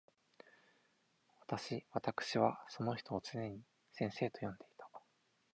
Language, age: Japanese, 19-29